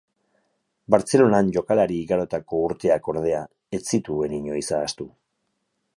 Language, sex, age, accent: Basque, male, 40-49, Erdialdekoa edo Nafarra (Gipuzkoa, Nafarroa)